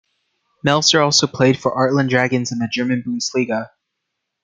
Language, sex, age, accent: English, male, 19-29, United States English